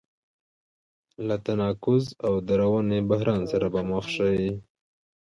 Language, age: Pashto, 19-29